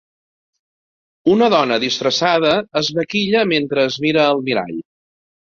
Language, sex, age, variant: Catalan, male, 50-59, Central